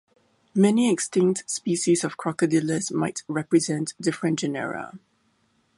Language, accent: English, Singaporean English